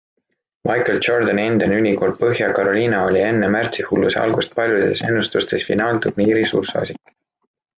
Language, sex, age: Estonian, male, 19-29